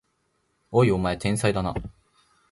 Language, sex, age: Japanese, male, 19-29